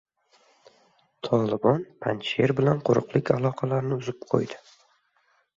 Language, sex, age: Uzbek, male, 19-29